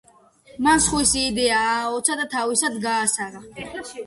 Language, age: Georgian, under 19